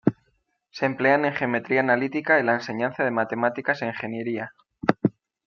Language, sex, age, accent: Spanish, male, 19-29, España: Norte peninsular (Asturias, Castilla y León, Cantabria, País Vasco, Navarra, Aragón, La Rioja, Guadalajara, Cuenca)